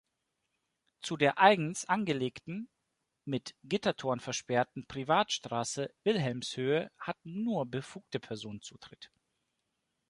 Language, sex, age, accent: German, male, 30-39, Deutschland Deutsch